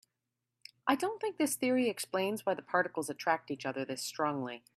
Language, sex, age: English, female, 40-49